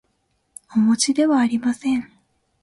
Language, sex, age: Japanese, female, 19-29